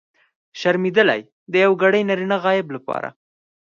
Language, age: Pashto, under 19